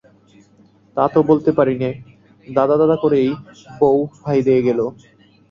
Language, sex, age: Bengali, male, 19-29